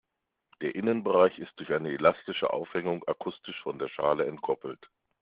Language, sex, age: German, male, 40-49